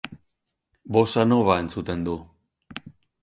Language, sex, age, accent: Basque, male, 50-59, Erdialdekoa edo Nafarra (Gipuzkoa, Nafarroa)